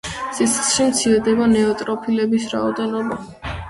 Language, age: Georgian, under 19